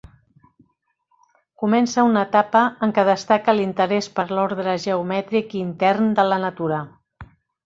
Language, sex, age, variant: Catalan, female, 50-59, Central